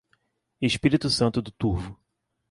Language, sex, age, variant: Portuguese, male, 19-29, Portuguese (Brasil)